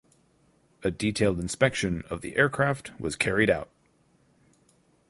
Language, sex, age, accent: English, male, 19-29, United States English